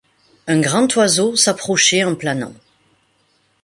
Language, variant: French, Français de métropole